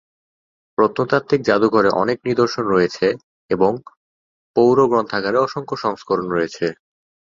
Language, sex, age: Bengali, male, 19-29